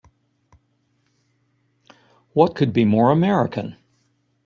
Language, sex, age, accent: English, male, 60-69, United States English